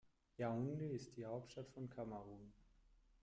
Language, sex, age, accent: German, male, 30-39, Deutschland Deutsch